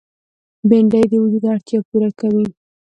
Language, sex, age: Pashto, female, under 19